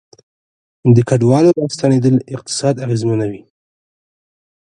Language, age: Pashto, 19-29